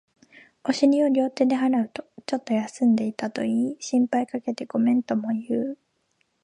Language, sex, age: Japanese, female, 19-29